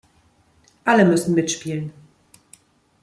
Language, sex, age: German, female, 40-49